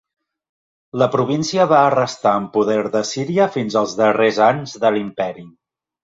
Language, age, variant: Catalan, 40-49, Central